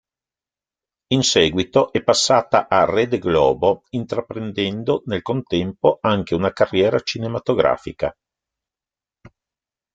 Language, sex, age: Italian, male, 60-69